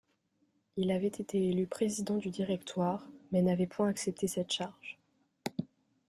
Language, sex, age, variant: French, female, under 19, Français de métropole